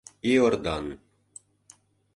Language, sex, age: Mari, male, 50-59